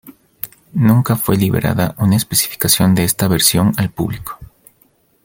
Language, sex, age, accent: Spanish, male, 30-39, Andino-Pacífico: Colombia, Perú, Ecuador, oeste de Bolivia y Venezuela andina